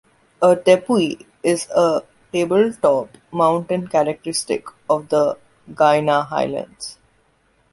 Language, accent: English, India and South Asia (India, Pakistan, Sri Lanka)